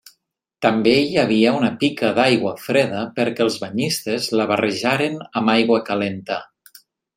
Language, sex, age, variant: Catalan, male, 30-39, Central